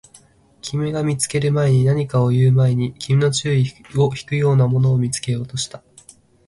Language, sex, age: Japanese, male, under 19